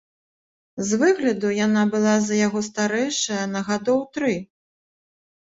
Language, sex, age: Belarusian, female, 40-49